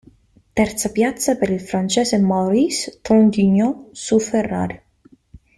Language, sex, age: Italian, female, 19-29